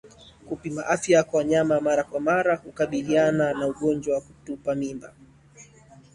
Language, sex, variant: Swahili, male, Kiswahili cha Bara ya Tanzania